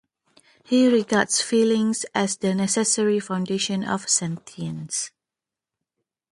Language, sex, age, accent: English, female, 30-39, Malaysian English